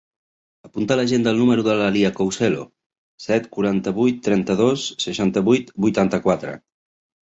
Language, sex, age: Catalan, male, 40-49